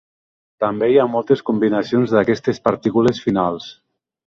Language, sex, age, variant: Catalan, male, 40-49, Nord-Occidental